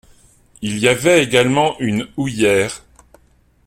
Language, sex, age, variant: French, male, 50-59, Français de métropole